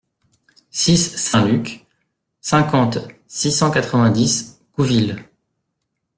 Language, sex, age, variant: French, male, 30-39, Français de métropole